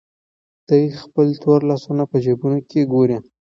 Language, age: Pashto, 19-29